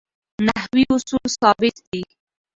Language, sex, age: Pashto, female, 19-29